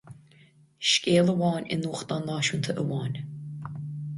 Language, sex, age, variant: Irish, female, 30-39, Gaeilge Chonnacht